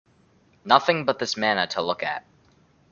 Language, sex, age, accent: English, male, 19-29, United States English